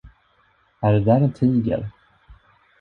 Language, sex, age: Swedish, male, 40-49